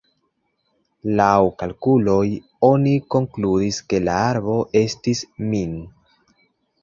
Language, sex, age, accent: Esperanto, male, 19-29, Internacia